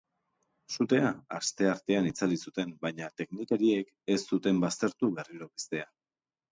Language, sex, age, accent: Basque, male, 40-49, Erdialdekoa edo Nafarra (Gipuzkoa, Nafarroa)